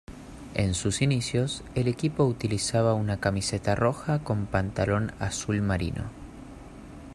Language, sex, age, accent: Spanish, male, 19-29, Rioplatense: Argentina, Uruguay, este de Bolivia, Paraguay